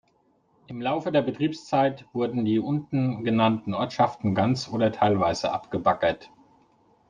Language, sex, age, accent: German, male, 40-49, Deutschland Deutsch